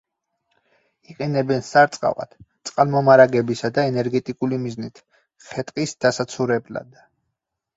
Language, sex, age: Georgian, male, 30-39